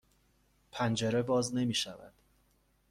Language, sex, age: Persian, male, 19-29